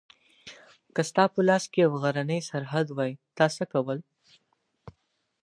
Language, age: Pashto, under 19